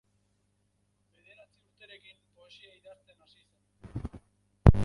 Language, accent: Basque, Erdialdekoa edo Nafarra (Gipuzkoa, Nafarroa)